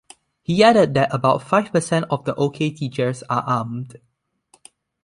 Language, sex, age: English, male, under 19